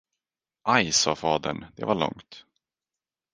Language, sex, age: Swedish, male, 19-29